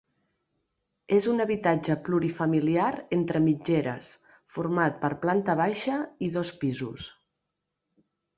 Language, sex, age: Catalan, female, 40-49